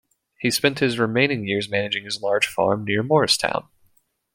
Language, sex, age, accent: English, male, 19-29, United States English